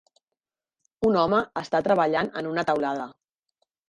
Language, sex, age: Catalan, female, 30-39